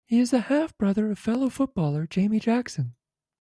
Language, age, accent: English, 19-29, United States English